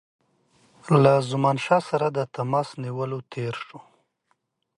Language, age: Pashto, 30-39